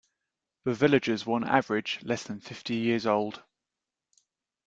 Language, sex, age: English, male, 40-49